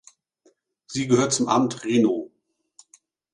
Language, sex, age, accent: German, male, 50-59, Deutschland Deutsch